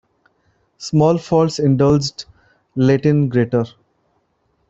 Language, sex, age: English, male, 30-39